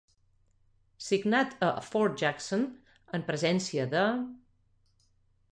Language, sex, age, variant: Catalan, female, 40-49, Nord-Occidental